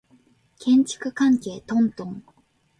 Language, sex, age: Japanese, female, 19-29